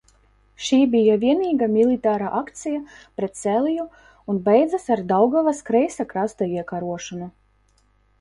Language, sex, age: Latvian, female, 19-29